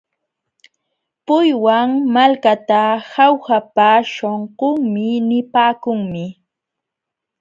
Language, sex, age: Jauja Wanca Quechua, female, 19-29